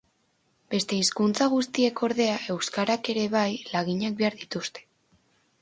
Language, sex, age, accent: Basque, female, under 19, Erdialdekoa edo Nafarra (Gipuzkoa, Nafarroa)